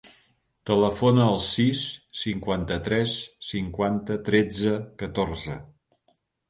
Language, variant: Catalan, Central